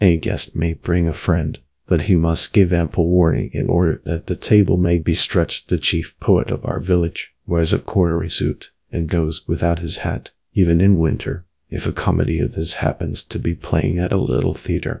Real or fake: fake